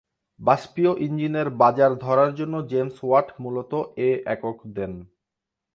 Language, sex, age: Bengali, male, 19-29